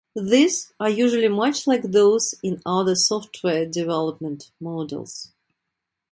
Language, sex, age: English, female, 50-59